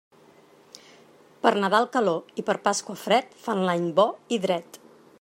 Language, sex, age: Catalan, female, 40-49